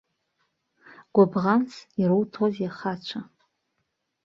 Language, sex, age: Abkhazian, female, 19-29